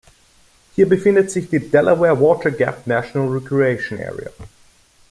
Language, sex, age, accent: German, male, 19-29, Österreichisches Deutsch